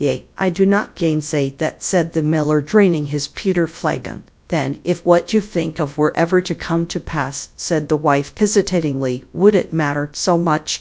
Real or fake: fake